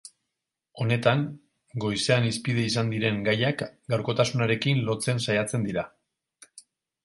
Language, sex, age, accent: Basque, male, 40-49, Mendebalekoa (Araba, Bizkaia, Gipuzkoako mendebaleko herri batzuk)